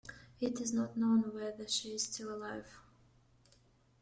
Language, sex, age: English, female, 19-29